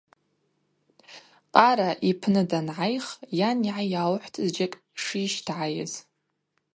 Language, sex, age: Abaza, female, 19-29